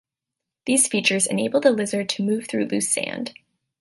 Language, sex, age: English, female, 19-29